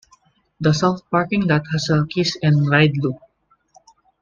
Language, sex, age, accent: English, male, 19-29, Filipino